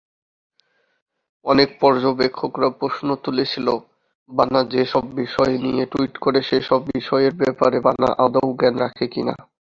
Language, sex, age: Bengali, male, 19-29